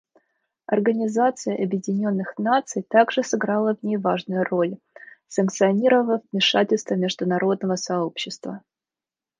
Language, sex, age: Russian, female, 19-29